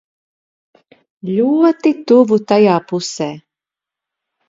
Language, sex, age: Latvian, female, 50-59